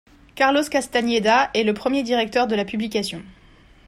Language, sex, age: French, male, 19-29